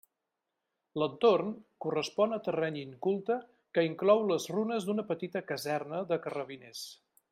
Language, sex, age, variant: Catalan, male, 50-59, Central